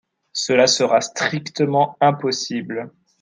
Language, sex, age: French, male, 19-29